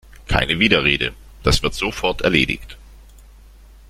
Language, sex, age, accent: German, male, 40-49, Deutschland Deutsch